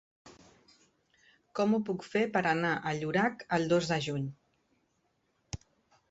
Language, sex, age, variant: Catalan, female, 40-49, Central